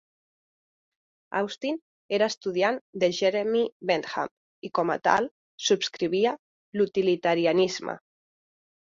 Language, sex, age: Catalan, female, 30-39